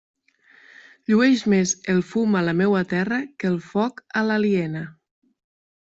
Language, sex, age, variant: Catalan, female, 30-39, Central